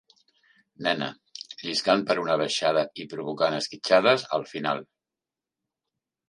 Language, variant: Catalan, Central